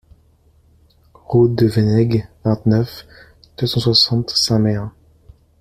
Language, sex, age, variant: French, male, 30-39, Français de métropole